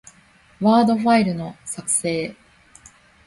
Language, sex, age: Japanese, female, 19-29